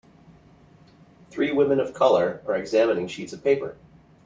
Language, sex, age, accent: English, male, 30-39, United States English